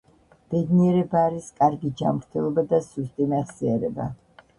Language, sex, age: Georgian, female, 70-79